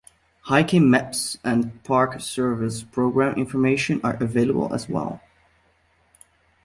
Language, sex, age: English, male, 19-29